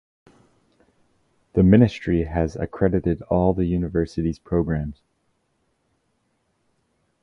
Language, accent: English, Canadian English